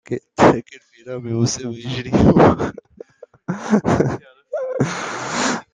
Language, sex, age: French, male, 19-29